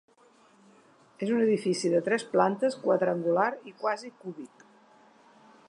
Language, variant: Catalan, Central